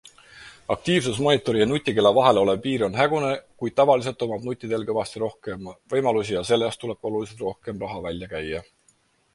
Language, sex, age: Estonian, male, 30-39